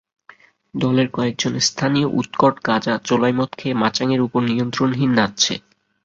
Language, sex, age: Bengali, male, 19-29